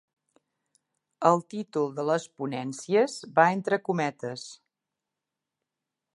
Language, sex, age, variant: Catalan, female, 50-59, Nord-Occidental